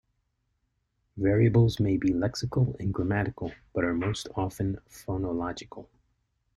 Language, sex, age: English, male, 50-59